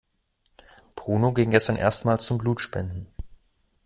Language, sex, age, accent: German, male, 30-39, Deutschland Deutsch